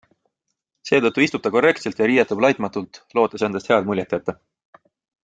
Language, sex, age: Estonian, male, 19-29